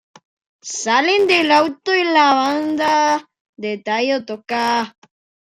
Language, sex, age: Spanish, male, under 19